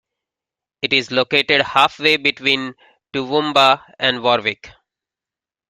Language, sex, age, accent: English, male, 40-49, United States English